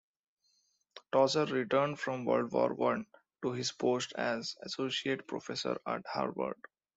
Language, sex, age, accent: English, male, 30-39, India and South Asia (India, Pakistan, Sri Lanka)